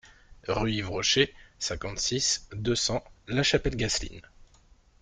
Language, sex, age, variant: French, male, 30-39, Français de métropole